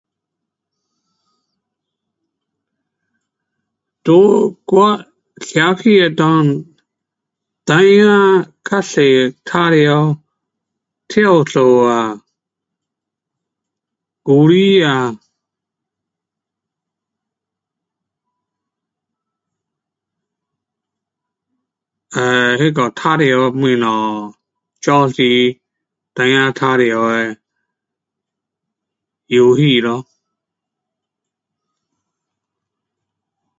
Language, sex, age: Pu-Xian Chinese, male, 70-79